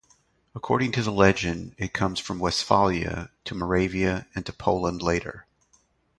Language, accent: English, United States English